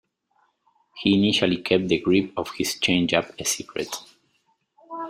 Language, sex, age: English, male, 30-39